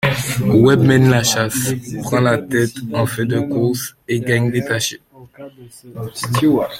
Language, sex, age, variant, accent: French, male, 19-29, Français des départements et régions d'outre-mer, Français de Guadeloupe